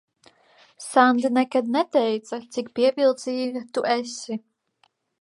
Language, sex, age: Latvian, female, 19-29